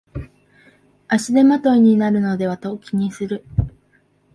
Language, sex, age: Japanese, female, 19-29